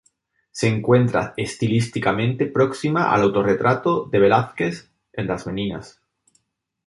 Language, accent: Spanish, España: Sur peninsular (Andalucia, Extremadura, Murcia)